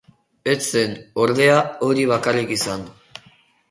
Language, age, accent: Basque, under 19, Erdialdekoa edo Nafarra (Gipuzkoa, Nafarroa)